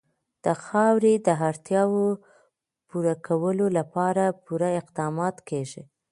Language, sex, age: Pashto, female, 19-29